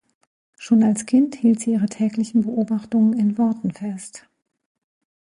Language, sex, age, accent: German, female, 50-59, Deutschland Deutsch